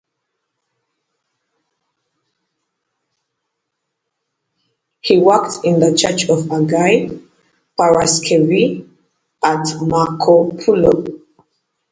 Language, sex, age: English, female, 19-29